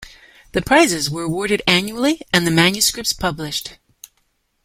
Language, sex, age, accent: English, female, 50-59, Canadian English